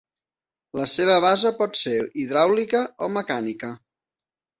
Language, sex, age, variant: Catalan, male, 30-39, Central